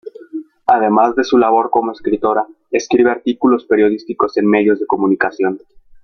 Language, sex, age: Spanish, female, 19-29